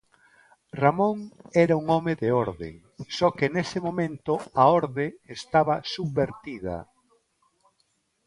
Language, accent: Galician, Neofalante